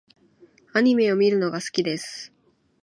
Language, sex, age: Japanese, female, 19-29